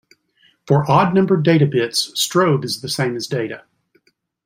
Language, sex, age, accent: English, male, 60-69, United States English